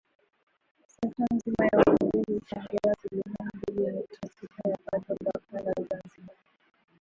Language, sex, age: Swahili, female, under 19